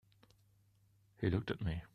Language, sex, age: English, male, 19-29